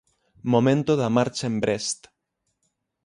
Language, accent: Galician, Oriental (común en zona oriental); Normativo (estándar)